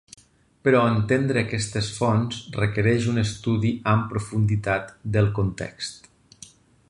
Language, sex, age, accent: Catalan, male, 40-49, valencià